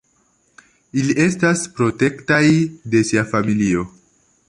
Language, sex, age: Esperanto, male, 19-29